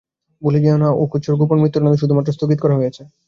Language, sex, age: Bengali, male, 19-29